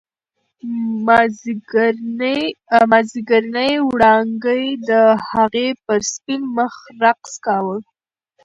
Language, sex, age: Pashto, female, 19-29